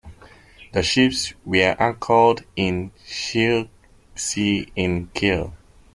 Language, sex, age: English, male, 19-29